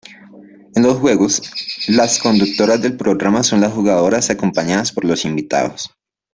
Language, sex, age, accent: Spanish, male, 19-29, Andino-Pacífico: Colombia, Perú, Ecuador, oeste de Bolivia y Venezuela andina